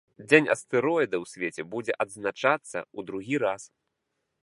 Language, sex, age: Belarusian, male, 30-39